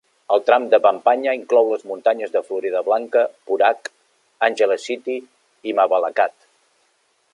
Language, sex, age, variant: Catalan, male, 40-49, Central